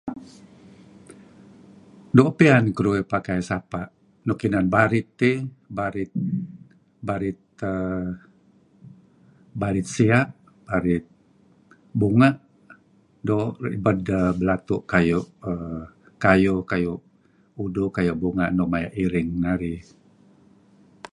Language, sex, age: Kelabit, male, 70-79